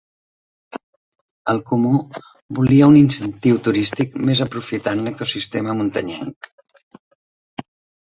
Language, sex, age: Catalan, female, 60-69